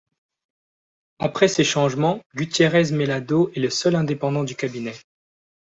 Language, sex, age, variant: French, male, under 19, Français de métropole